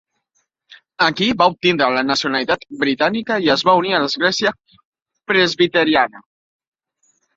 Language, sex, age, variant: Catalan, male, 19-29, Central